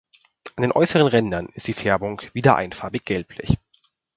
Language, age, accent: German, under 19, Deutschland Deutsch